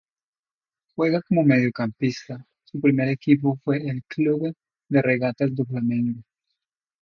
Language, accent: Spanish, Andino-Pacífico: Colombia, Perú, Ecuador, oeste de Bolivia y Venezuela andina